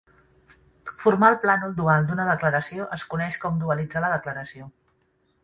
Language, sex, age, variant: Catalan, female, 40-49, Central